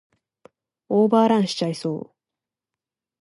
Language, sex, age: Japanese, female, 19-29